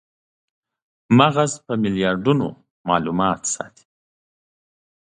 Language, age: Pashto, 30-39